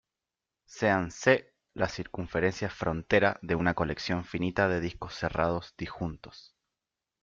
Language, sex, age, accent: Spanish, male, 19-29, Rioplatense: Argentina, Uruguay, este de Bolivia, Paraguay